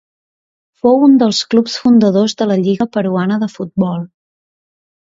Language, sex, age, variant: Catalan, female, 19-29, Central